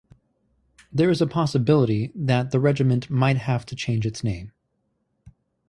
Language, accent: English, United States English